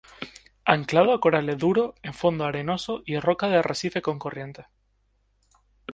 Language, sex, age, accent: Spanish, male, 19-29, España: Islas Canarias